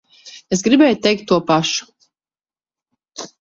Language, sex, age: Latvian, female, 30-39